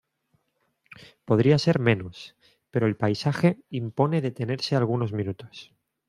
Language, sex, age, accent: Spanish, male, 30-39, España: Centro-Sur peninsular (Madrid, Toledo, Castilla-La Mancha)